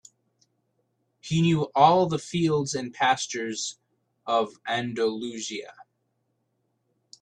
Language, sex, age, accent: English, male, 19-29, United States English